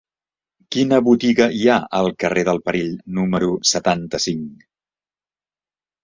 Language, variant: Catalan, Central